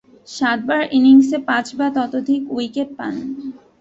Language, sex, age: Bengali, female, under 19